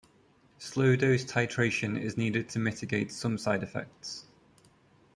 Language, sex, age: English, male, 30-39